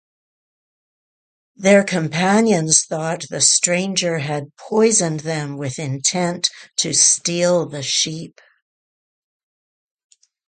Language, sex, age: English, female, 70-79